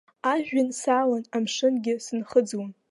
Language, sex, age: Abkhazian, female, under 19